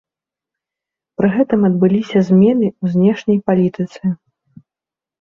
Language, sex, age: Belarusian, female, 19-29